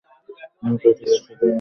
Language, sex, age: Bengali, male, under 19